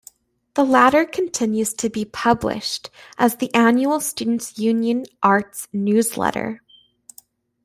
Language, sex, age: English, female, 19-29